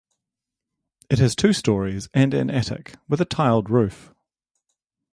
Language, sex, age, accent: English, male, 40-49, New Zealand English